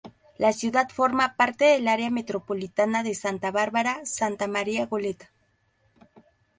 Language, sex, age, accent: Spanish, female, 19-29, México